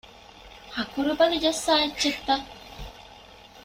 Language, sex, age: Divehi, female, 19-29